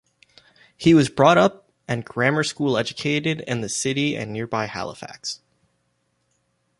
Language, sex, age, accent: English, male, 19-29, United States English